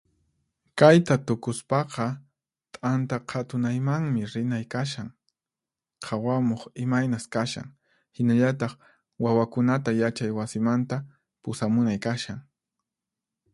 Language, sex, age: Puno Quechua, male, 30-39